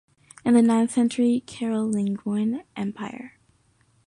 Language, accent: English, United States English